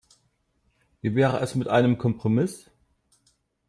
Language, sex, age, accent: German, male, 50-59, Deutschland Deutsch